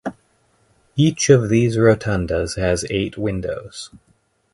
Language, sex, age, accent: English, male, 30-39, United States English